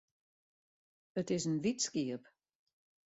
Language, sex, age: Western Frisian, female, 60-69